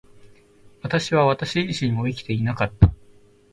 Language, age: Japanese, 19-29